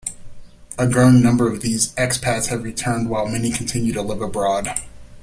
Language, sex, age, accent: English, male, 30-39, United States English